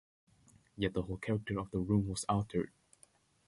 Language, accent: English, United States English